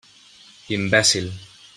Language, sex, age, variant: Catalan, male, 30-39, Central